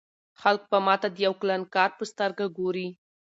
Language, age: Pashto, 19-29